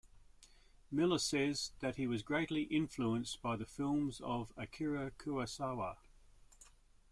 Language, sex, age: English, male, 60-69